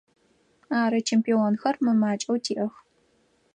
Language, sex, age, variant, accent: Adyghe, female, 19-29, Адыгабзэ (Кирил, пстэумэ зэдыряе), Бжъэдыгъу (Bjeduğ)